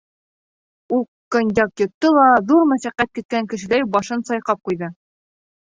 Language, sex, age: Bashkir, female, 19-29